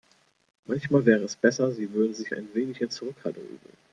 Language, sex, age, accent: German, male, 30-39, Deutschland Deutsch